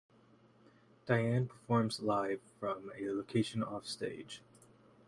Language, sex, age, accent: English, male, 19-29, United States English